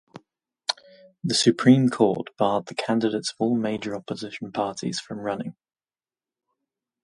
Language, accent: English, England English